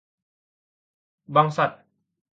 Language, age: Indonesian, 19-29